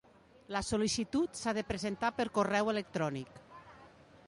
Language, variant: Catalan, Septentrional